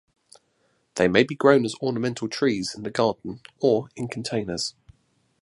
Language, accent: English, England English